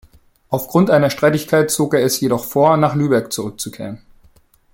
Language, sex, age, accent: German, male, 19-29, Deutschland Deutsch